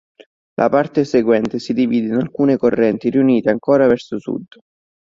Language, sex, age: Italian, male, 19-29